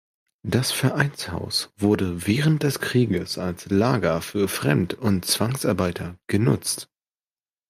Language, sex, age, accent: German, male, under 19, Deutschland Deutsch